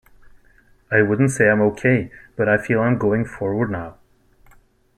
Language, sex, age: English, male, 19-29